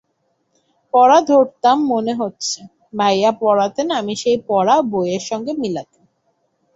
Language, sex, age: Bengali, female, 19-29